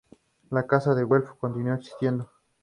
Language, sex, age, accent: Spanish, male, 19-29, México